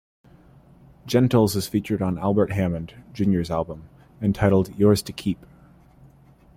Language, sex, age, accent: English, male, 19-29, United States English